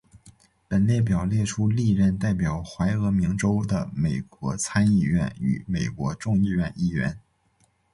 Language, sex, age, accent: Chinese, male, under 19, 出生地：黑龙江省